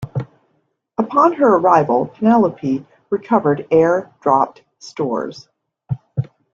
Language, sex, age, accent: English, female, 50-59, United States English